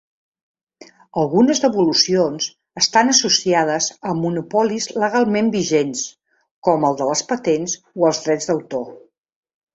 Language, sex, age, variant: Catalan, female, 50-59, Central